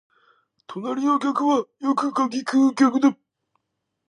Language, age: Japanese, 19-29